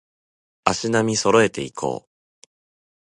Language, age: Japanese, 19-29